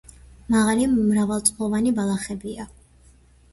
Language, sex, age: Georgian, female, 19-29